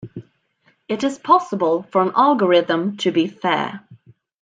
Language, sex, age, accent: English, female, 30-39, England English